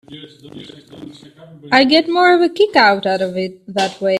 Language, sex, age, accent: English, female, 19-29, United States English